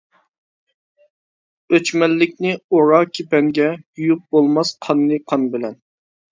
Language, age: Uyghur, 19-29